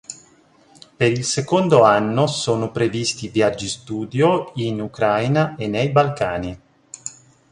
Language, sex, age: Italian, male, 50-59